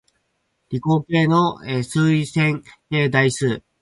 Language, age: Japanese, 19-29